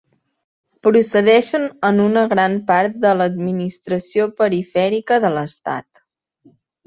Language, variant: Catalan, Nord-Occidental